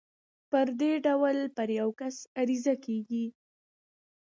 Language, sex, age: Pashto, female, 30-39